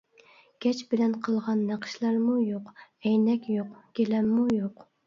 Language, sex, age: Uyghur, female, 19-29